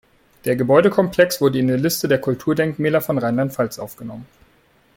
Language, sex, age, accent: German, male, 19-29, Deutschland Deutsch